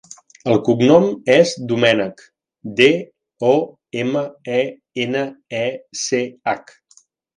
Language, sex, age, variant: Catalan, male, 40-49, Central